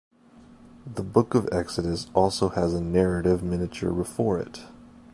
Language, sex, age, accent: English, male, 19-29, United States English